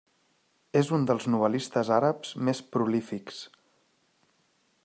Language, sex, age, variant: Catalan, male, 30-39, Central